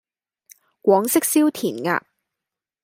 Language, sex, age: Cantonese, female, 19-29